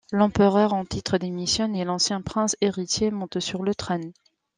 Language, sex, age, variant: French, female, 30-39, Français de métropole